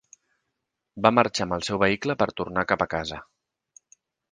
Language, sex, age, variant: Catalan, male, 50-59, Central